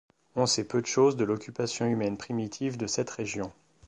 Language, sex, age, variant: French, male, 50-59, Français de métropole